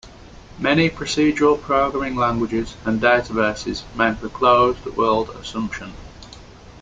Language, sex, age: English, male, 19-29